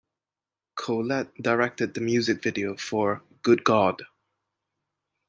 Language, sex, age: English, male, 30-39